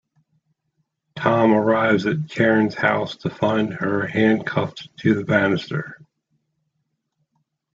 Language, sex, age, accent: English, male, 40-49, United States English